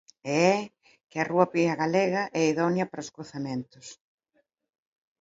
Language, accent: Galician, Normativo (estándar)